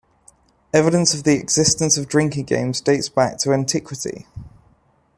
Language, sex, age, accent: English, male, 19-29, England English